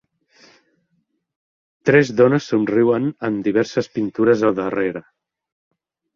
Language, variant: Catalan, Central